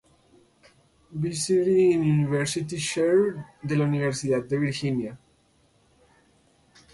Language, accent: Spanish, Andino-Pacífico: Colombia, Perú, Ecuador, oeste de Bolivia y Venezuela andina